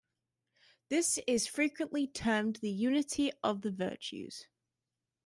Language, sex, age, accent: English, female, 19-29, Australian English